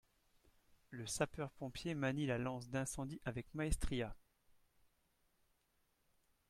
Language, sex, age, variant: French, male, 40-49, Français de métropole